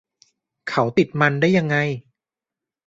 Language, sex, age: Thai, male, 30-39